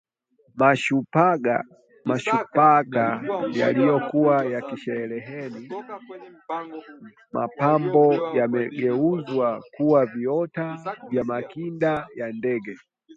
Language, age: Swahili, 19-29